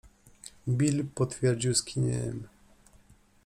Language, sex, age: Polish, male, 40-49